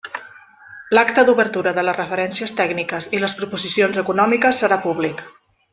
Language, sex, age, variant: Catalan, female, 40-49, Central